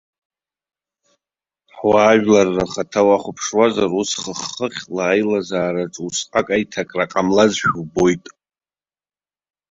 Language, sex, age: Abkhazian, male, 30-39